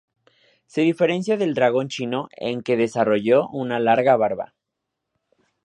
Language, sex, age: Spanish, male, 19-29